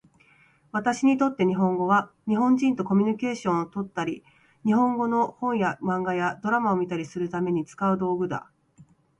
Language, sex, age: Japanese, female, 19-29